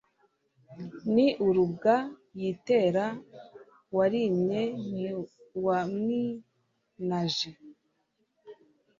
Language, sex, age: Kinyarwanda, female, 30-39